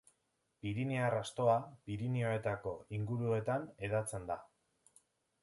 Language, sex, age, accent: Basque, male, 19-29, Erdialdekoa edo Nafarra (Gipuzkoa, Nafarroa)